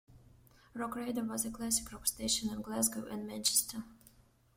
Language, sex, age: English, female, 19-29